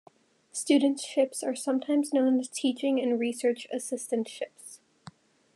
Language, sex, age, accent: English, female, under 19, United States English